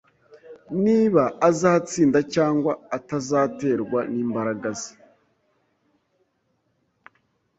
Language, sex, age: Kinyarwanda, male, 19-29